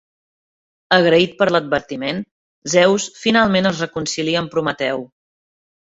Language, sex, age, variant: Catalan, female, 40-49, Septentrional